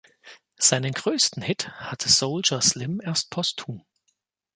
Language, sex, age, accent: German, male, 30-39, Deutschland Deutsch